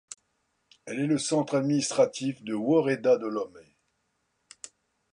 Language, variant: French, Français de métropole